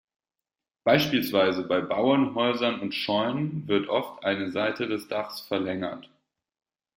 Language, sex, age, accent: German, male, 19-29, Deutschland Deutsch